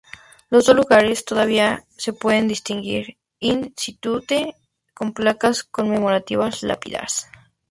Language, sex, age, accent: Spanish, female, 19-29, México